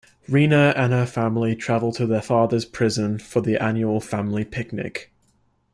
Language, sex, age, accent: English, male, under 19, England English